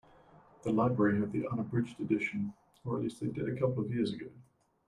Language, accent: English, England English